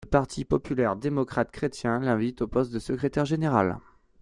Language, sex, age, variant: French, male, 30-39, Français de métropole